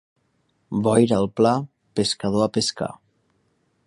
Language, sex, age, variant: Catalan, male, 19-29, Nord-Occidental